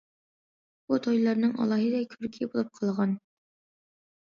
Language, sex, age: Uyghur, female, under 19